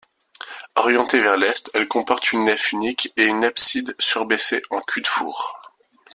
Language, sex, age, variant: French, male, 19-29, Français de métropole